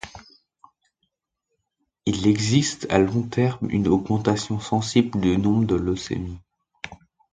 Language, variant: French, Français de métropole